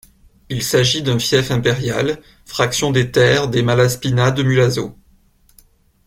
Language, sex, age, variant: French, male, 19-29, Français de métropole